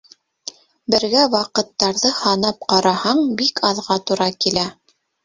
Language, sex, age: Bashkir, female, 30-39